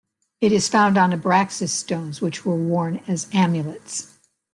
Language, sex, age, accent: English, female, 70-79, United States English